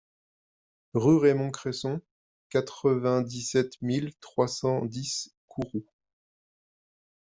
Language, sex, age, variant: French, male, 30-39, Français de métropole